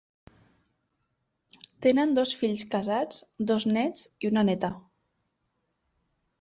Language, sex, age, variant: Catalan, female, 30-39, Central